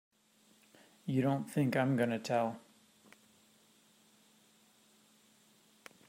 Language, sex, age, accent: English, male, 40-49, United States English